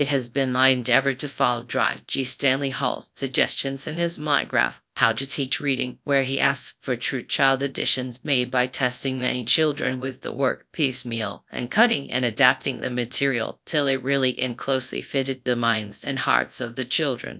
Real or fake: fake